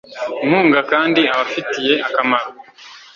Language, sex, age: Kinyarwanda, male, 19-29